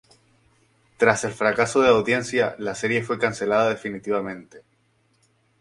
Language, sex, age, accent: Spanish, male, 19-29, España: Islas Canarias